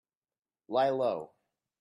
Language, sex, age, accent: English, male, 19-29, United States English